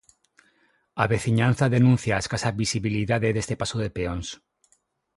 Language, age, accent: Galician, 40-49, Normativo (estándar); Neofalante